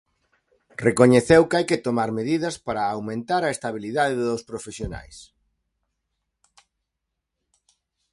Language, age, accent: Galician, 40-49, Normativo (estándar)